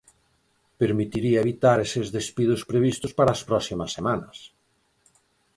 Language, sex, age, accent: Galician, male, 50-59, Oriental (común en zona oriental)